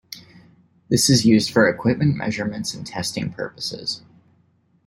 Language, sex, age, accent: English, male, 19-29, United States English